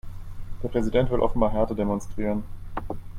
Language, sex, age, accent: German, male, 19-29, Deutschland Deutsch